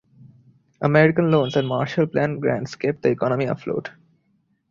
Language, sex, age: English, male, 19-29